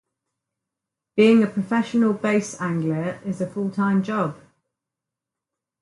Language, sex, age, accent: English, female, 60-69, England English